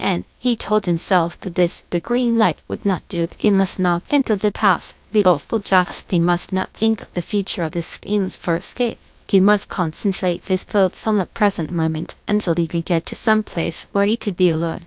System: TTS, GlowTTS